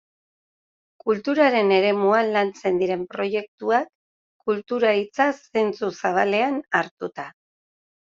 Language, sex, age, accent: Basque, female, 50-59, Erdialdekoa edo Nafarra (Gipuzkoa, Nafarroa)